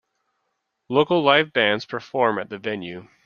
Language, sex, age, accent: English, male, 30-39, United States English